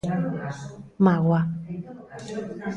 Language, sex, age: Galician, female, 40-49